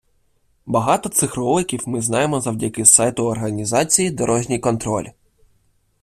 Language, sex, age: Ukrainian, male, under 19